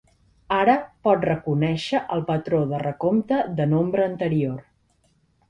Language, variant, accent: Catalan, Central, central